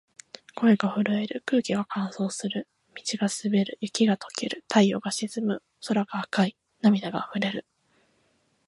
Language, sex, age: Japanese, female, 19-29